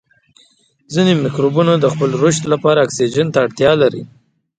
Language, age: Pashto, 19-29